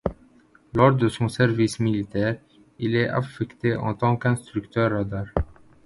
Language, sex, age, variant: French, male, 19-29, Français de métropole